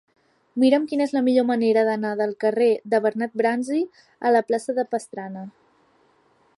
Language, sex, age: Catalan, female, 19-29